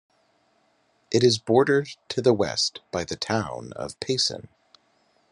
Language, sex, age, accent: English, male, 40-49, United States English